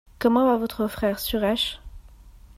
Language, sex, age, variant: French, female, 19-29, Français de métropole